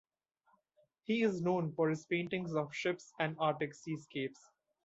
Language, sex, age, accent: English, male, 19-29, India and South Asia (India, Pakistan, Sri Lanka)